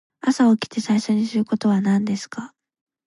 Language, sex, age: Japanese, female, 19-29